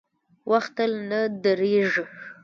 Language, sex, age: Pashto, female, 19-29